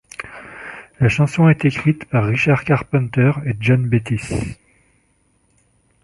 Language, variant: French, Français de métropole